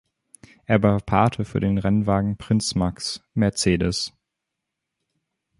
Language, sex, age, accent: German, male, under 19, Deutschland Deutsch